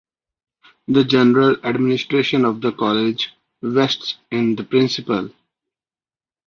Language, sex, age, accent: English, male, 19-29, India and South Asia (India, Pakistan, Sri Lanka)